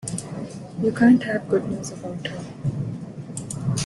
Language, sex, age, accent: English, female, 19-29, India and South Asia (India, Pakistan, Sri Lanka)